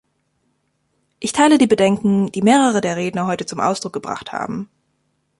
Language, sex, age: German, female, 19-29